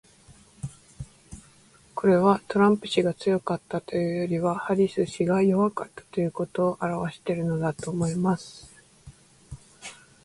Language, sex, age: Japanese, female, 19-29